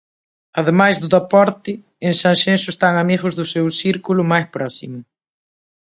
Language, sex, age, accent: Galician, female, 30-39, Atlántico (seseo e gheada)